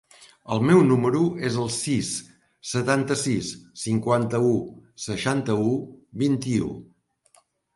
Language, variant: Catalan, Central